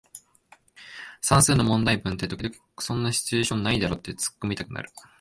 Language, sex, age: Japanese, male, 19-29